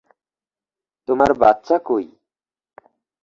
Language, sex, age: Bengali, male, 40-49